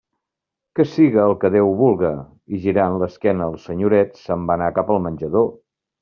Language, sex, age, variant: Catalan, male, 50-59, Central